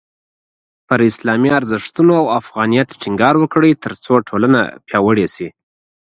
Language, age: Pashto, 30-39